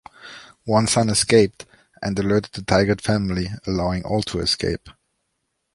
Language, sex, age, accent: English, male, 30-39, United States English